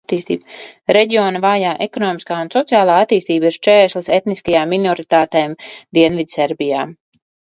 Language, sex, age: Latvian, female, 30-39